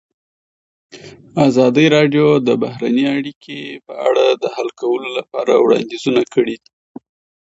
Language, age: Pashto, 30-39